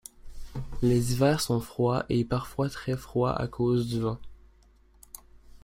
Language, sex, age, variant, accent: French, male, under 19, Français d'Amérique du Nord, Français du Canada